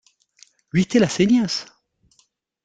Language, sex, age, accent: Spanish, male, 50-59, Rioplatense: Argentina, Uruguay, este de Bolivia, Paraguay